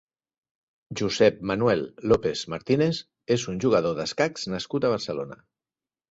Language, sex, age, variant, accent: Catalan, male, 60-69, Central, Barcelonès